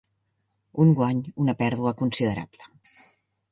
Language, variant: Catalan, Central